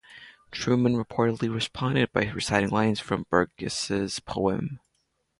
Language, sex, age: English, male, under 19